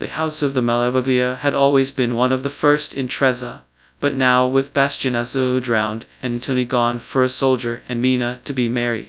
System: TTS, FastPitch